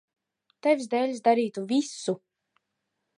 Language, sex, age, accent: Latvian, female, 30-39, bez akcenta